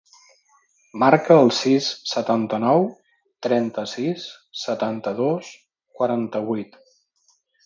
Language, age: Catalan, 50-59